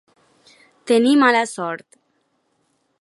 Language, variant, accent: Catalan, Nord-Occidental, central